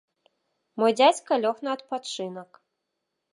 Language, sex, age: Belarusian, female, 30-39